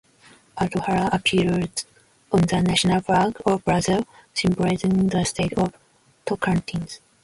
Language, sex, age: English, female, 19-29